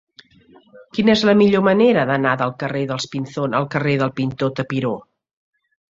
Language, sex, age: Catalan, female, 50-59